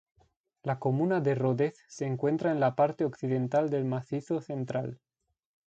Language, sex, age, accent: Spanish, male, 19-29, España: Centro-Sur peninsular (Madrid, Toledo, Castilla-La Mancha)